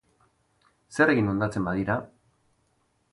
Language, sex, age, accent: Basque, male, 40-49, Erdialdekoa edo Nafarra (Gipuzkoa, Nafarroa)